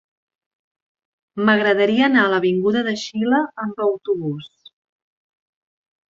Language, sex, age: Catalan, female, 30-39